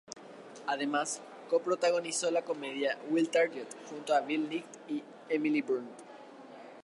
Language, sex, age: Spanish, male, under 19